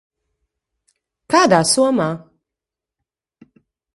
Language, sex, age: Latvian, female, 30-39